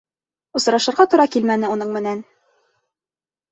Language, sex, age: Bashkir, female, 19-29